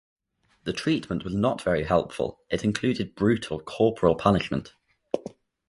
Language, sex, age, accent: English, male, under 19, England English